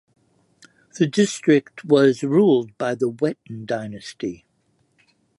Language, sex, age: English, male, 70-79